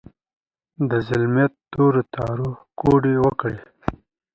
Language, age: Pashto, 19-29